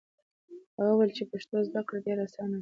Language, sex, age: Pashto, female, 19-29